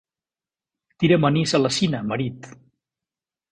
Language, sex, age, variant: Catalan, male, 50-59, Central